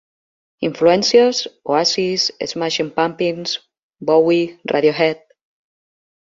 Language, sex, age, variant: Catalan, female, 40-49, Central